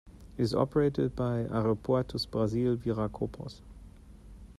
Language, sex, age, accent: English, male, 40-49, England English